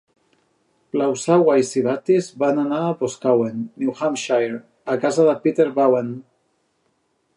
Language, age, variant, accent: Catalan, 30-39, Central, central